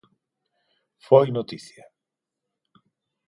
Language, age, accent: Galician, 40-49, Normativo (estándar); Neofalante